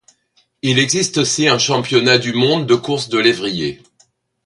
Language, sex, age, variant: French, male, 60-69, Français de métropole